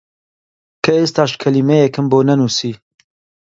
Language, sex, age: Central Kurdish, male, 19-29